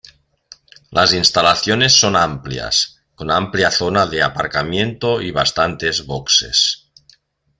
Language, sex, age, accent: Spanish, male, 50-59, España: Norte peninsular (Asturias, Castilla y León, Cantabria, País Vasco, Navarra, Aragón, La Rioja, Guadalajara, Cuenca)